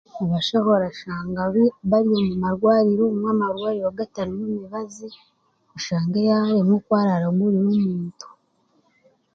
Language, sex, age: Chiga, male, 30-39